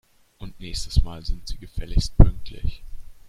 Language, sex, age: German, male, 19-29